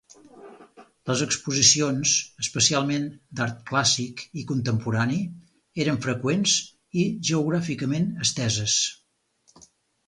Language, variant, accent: Catalan, Central, central; Empordanès